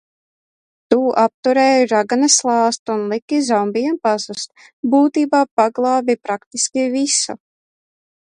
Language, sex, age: Latvian, female, under 19